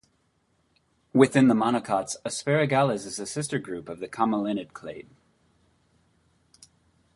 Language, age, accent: English, 30-39, United States English